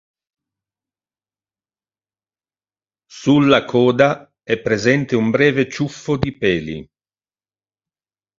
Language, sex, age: Italian, male, 60-69